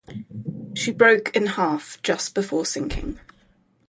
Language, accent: English, England English